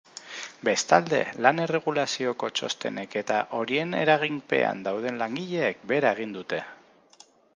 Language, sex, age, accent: Basque, male, 30-39, Mendebalekoa (Araba, Bizkaia, Gipuzkoako mendebaleko herri batzuk)